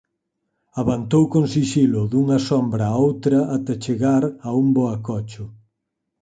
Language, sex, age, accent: Galician, male, 30-39, Normativo (estándar)